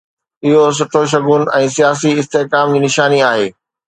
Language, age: Sindhi, 40-49